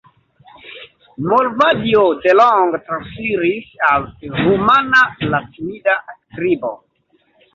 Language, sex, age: Esperanto, male, 30-39